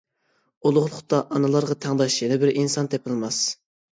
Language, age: Uyghur, 19-29